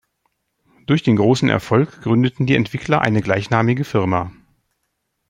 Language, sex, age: German, male, 40-49